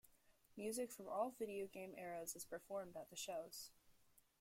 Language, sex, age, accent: English, female, under 19, United States English